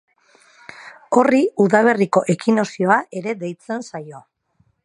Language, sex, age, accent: Basque, female, 30-39, Mendebalekoa (Araba, Bizkaia, Gipuzkoako mendebaleko herri batzuk)